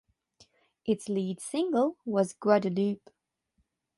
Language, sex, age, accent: English, female, 19-29, England English; Canadian English